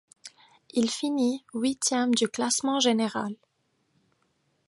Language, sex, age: French, female, 19-29